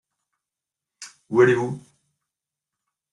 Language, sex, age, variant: French, male, 30-39, Français de métropole